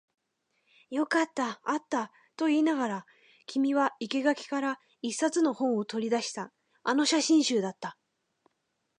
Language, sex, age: Japanese, female, 19-29